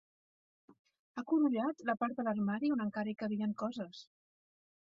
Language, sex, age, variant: Catalan, female, 60-69, Central